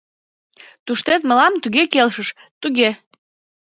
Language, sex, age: Mari, female, 19-29